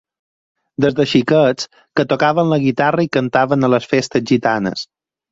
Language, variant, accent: Catalan, Balear, mallorquí